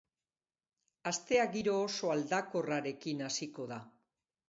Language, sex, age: Basque, female, 60-69